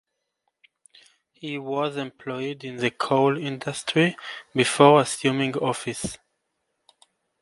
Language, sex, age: English, male, 19-29